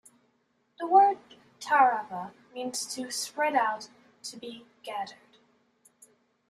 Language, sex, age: English, female, 19-29